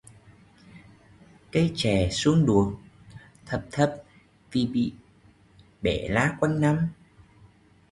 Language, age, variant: Vietnamese, 19-29, Hà Nội